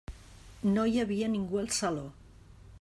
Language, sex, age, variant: Catalan, female, 50-59, Central